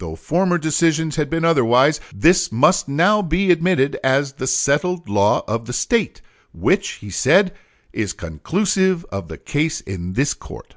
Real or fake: real